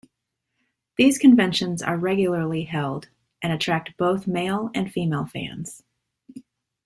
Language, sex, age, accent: English, female, 30-39, United States English